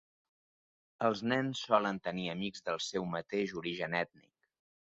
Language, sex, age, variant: Catalan, male, 19-29, Central